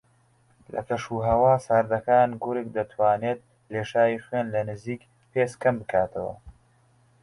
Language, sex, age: Central Kurdish, male, 19-29